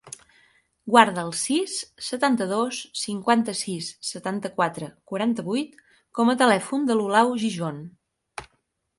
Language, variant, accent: Catalan, Central, Girona